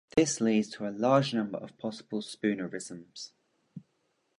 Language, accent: English, England English